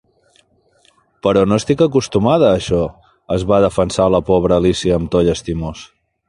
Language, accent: Catalan, Empordanès